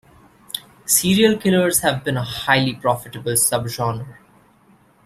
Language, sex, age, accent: English, male, 19-29, India and South Asia (India, Pakistan, Sri Lanka)